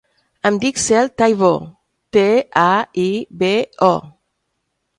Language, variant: Catalan, Central